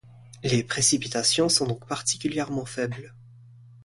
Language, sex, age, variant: French, male, 19-29, Français du nord de l'Afrique